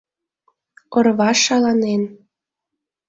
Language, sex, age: Mari, female, 19-29